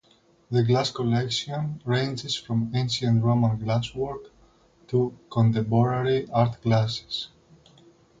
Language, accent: English, Greek